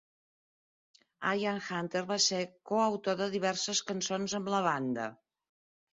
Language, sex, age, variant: Catalan, female, 60-69, Central